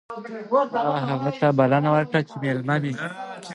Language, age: Pashto, 19-29